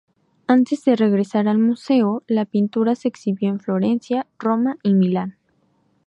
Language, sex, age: Spanish, female, 19-29